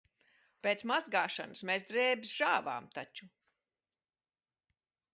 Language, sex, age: Latvian, female, 60-69